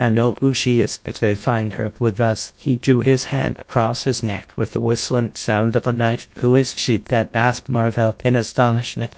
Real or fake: fake